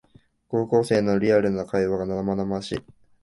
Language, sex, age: Japanese, male, 19-29